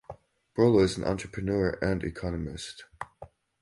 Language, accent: English, England English